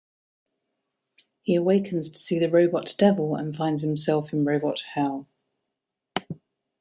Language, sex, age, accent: English, female, 40-49, England English